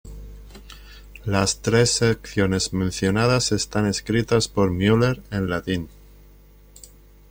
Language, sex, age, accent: Spanish, male, 50-59, España: Sur peninsular (Andalucia, Extremadura, Murcia)